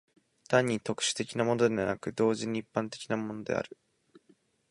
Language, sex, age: Japanese, male, 19-29